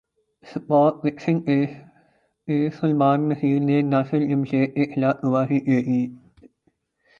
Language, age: Urdu, 19-29